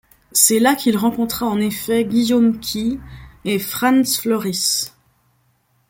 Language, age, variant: French, 19-29, Français de métropole